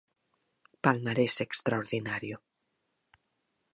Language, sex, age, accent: Galician, female, 50-59, Normativo (estándar)